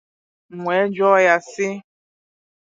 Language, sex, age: Igbo, female, 19-29